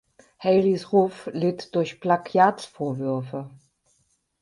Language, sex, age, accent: German, female, 50-59, Deutschland Deutsch